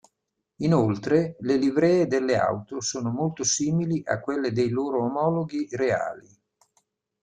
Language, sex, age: Italian, male, 60-69